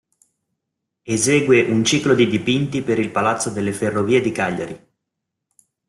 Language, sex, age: Italian, male, 30-39